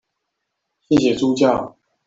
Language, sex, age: Chinese, male, 19-29